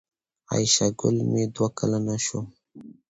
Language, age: Pashto, 19-29